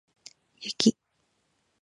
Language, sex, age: Japanese, female, 19-29